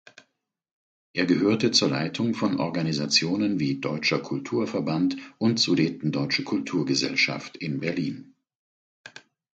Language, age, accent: German, 50-59, Deutschland Deutsch